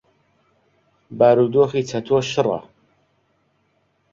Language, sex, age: Central Kurdish, male, 30-39